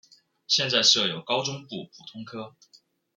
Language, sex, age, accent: Chinese, male, 19-29, 出生地：湖北省